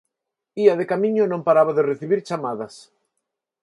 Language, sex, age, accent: Galician, male, 50-59, Neofalante